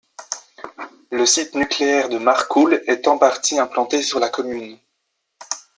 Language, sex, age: French, male, under 19